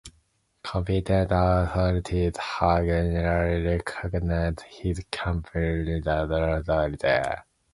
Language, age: English, 19-29